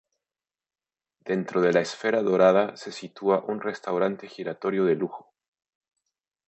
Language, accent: Spanish, México